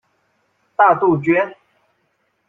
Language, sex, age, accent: Chinese, male, 19-29, 出生地：湖南省